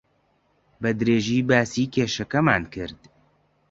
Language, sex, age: Central Kurdish, male, 19-29